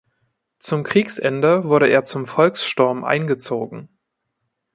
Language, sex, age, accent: German, male, 19-29, Deutschland Deutsch